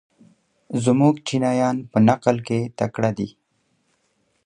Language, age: Pashto, 30-39